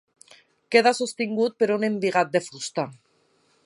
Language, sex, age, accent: Catalan, female, 30-39, valencià